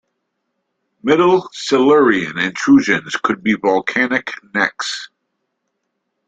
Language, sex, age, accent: English, male, 60-69, United States English